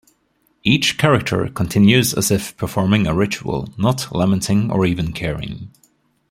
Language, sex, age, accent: English, male, 30-39, United States English